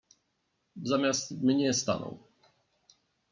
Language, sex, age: Polish, male, 30-39